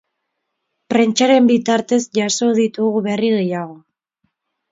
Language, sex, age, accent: Basque, male, 19-29, Mendebalekoa (Araba, Bizkaia, Gipuzkoako mendebaleko herri batzuk)